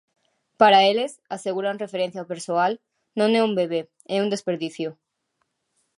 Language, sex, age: Galician, female, 19-29